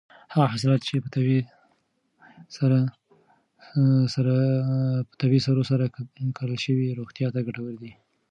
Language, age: Pashto, 19-29